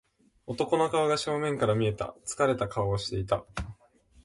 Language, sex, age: Japanese, male, under 19